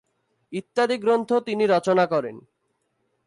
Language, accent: Bengali, fluent